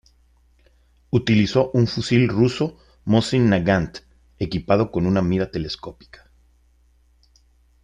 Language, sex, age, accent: Spanish, male, 50-59, México